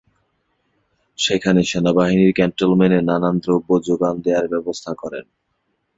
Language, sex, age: Bengali, male, 19-29